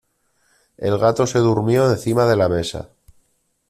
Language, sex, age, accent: Spanish, male, 40-49, España: Norte peninsular (Asturias, Castilla y León, Cantabria, País Vasco, Navarra, Aragón, La Rioja, Guadalajara, Cuenca)